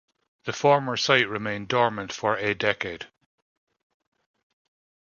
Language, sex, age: English, male, 40-49